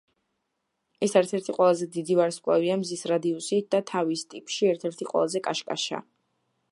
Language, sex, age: Georgian, female, under 19